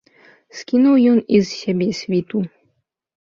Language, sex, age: Belarusian, female, 30-39